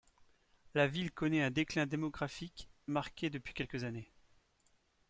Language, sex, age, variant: French, male, 40-49, Français de métropole